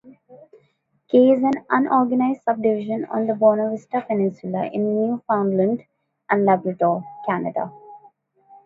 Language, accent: English, India and South Asia (India, Pakistan, Sri Lanka)